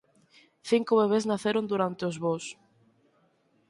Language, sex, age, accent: Galician, female, 19-29, Normativo (estándar)